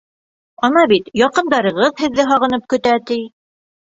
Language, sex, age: Bashkir, female, 19-29